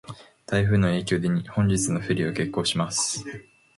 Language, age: Japanese, under 19